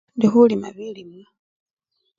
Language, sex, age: Luyia, male, 30-39